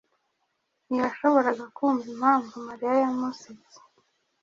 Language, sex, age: Kinyarwanda, female, 30-39